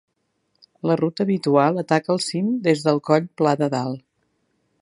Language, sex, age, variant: Catalan, female, 60-69, Central